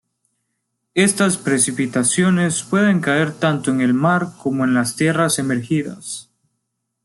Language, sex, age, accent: Spanish, male, 19-29, América central